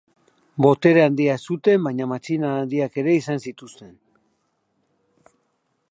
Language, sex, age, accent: Basque, male, 50-59, Mendebalekoa (Araba, Bizkaia, Gipuzkoako mendebaleko herri batzuk)